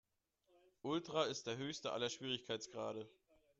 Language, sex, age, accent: German, male, 30-39, Deutschland Deutsch